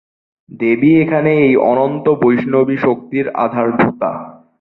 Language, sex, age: Bengali, male, under 19